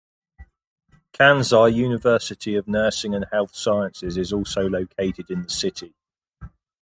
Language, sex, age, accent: English, male, 30-39, England English